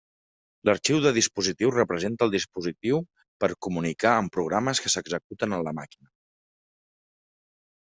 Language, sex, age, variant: Catalan, male, 30-39, Central